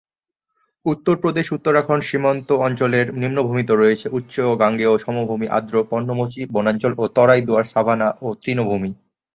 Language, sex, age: Bengali, male, 19-29